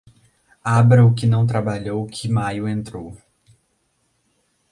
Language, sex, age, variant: Portuguese, male, under 19, Portuguese (Brasil)